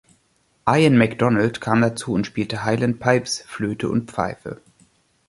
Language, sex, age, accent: German, male, 19-29, Deutschland Deutsch